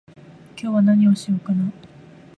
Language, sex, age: Japanese, female, 19-29